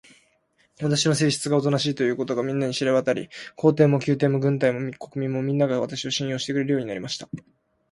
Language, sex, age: Japanese, male, 19-29